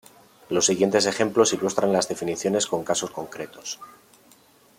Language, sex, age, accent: Spanish, male, 30-39, España: Norte peninsular (Asturias, Castilla y León, Cantabria, País Vasco, Navarra, Aragón, La Rioja, Guadalajara, Cuenca)